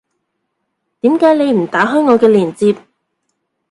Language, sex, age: Cantonese, female, 30-39